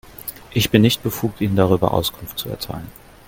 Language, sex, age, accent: German, male, 40-49, Deutschland Deutsch